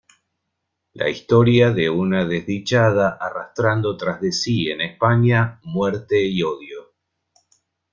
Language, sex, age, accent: Spanish, male, 50-59, Rioplatense: Argentina, Uruguay, este de Bolivia, Paraguay